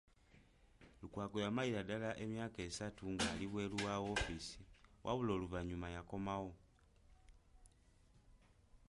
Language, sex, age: Ganda, male, 19-29